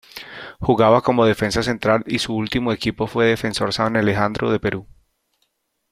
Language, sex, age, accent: Spanish, male, 30-39, Caribe: Cuba, Venezuela, Puerto Rico, República Dominicana, Panamá, Colombia caribeña, México caribeño, Costa del golfo de México